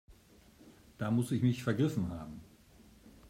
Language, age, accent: German, 50-59, Deutschland Deutsch